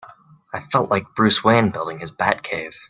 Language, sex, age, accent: English, male, under 19, Canadian English